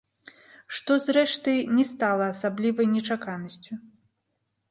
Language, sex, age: Belarusian, female, 30-39